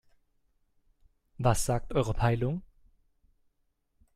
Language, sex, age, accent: German, male, 30-39, Deutschland Deutsch